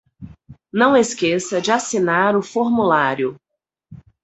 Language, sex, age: Portuguese, female, 40-49